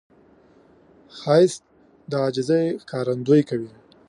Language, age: Pashto, 19-29